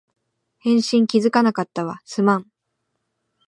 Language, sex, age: Japanese, female, 19-29